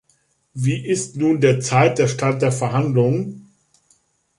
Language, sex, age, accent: German, male, 50-59, Deutschland Deutsch